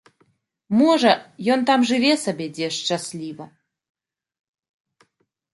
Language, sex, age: Belarusian, female, 30-39